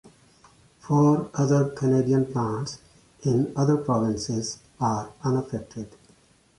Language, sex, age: English, male, 40-49